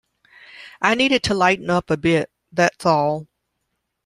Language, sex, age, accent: English, female, 30-39, United States English